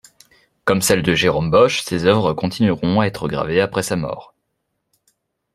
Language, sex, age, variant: French, male, under 19, Français de métropole